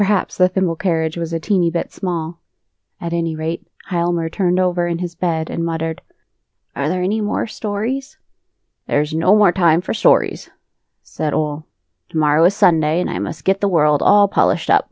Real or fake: real